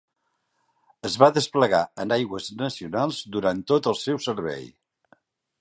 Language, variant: Catalan, Central